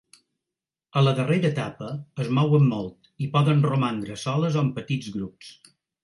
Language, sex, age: Catalan, male, 60-69